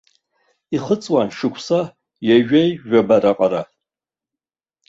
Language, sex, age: Abkhazian, male, 60-69